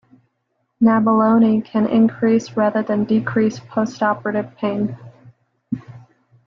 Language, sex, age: English, female, 30-39